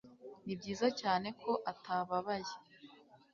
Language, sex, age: Kinyarwanda, female, 19-29